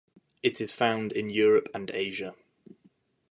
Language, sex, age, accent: English, male, 19-29, England English